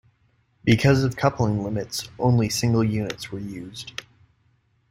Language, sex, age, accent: English, male, 19-29, United States English